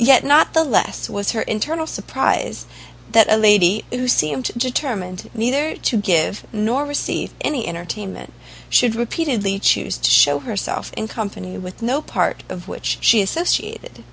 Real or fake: real